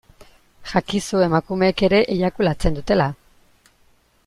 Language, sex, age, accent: Basque, female, 19-29, Mendebalekoa (Araba, Bizkaia, Gipuzkoako mendebaleko herri batzuk)